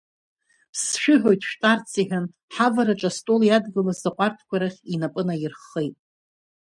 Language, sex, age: Abkhazian, female, 40-49